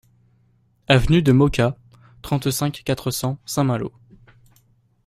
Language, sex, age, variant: French, male, under 19, Français de métropole